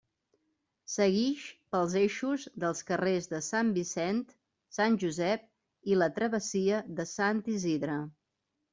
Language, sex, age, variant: Catalan, female, 40-49, Central